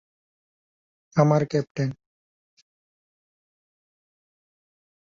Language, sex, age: Bengali, male, 19-29